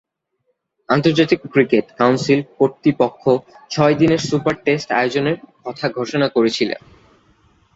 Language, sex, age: Bengali, male, under 19